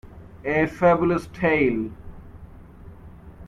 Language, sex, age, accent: English, male, 19-29, India and South Asia (India, Pakistan, Sri Lanka)